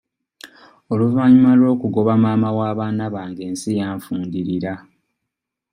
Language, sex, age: Ganda, male, 19-29